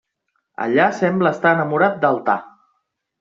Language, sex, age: Catalan, male, 30-39